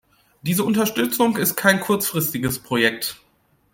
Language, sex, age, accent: German, male, 19-29, Deutschland Deutsch